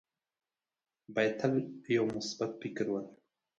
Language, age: Pashto, 19-29